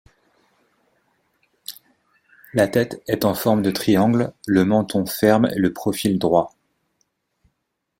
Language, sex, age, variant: French, male, 30-39, Français de métropole